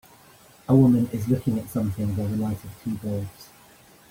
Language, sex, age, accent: English, male, 50-59, England English